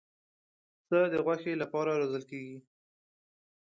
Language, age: Pashto, 19-29